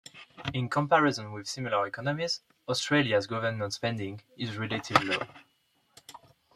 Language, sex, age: English, male, 19-29